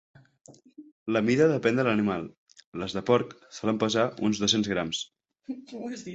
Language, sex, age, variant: Catalan, female, 19-29, Central